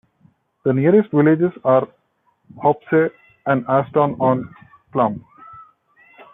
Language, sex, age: English, male, 30-39